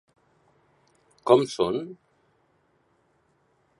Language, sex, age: Catalan, male, 60-69